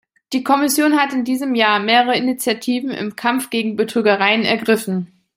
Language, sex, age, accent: German, female, 30-39, Deutschland Deutsch